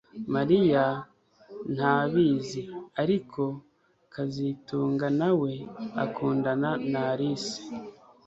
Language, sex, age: Kinyarwanda, male, 30-39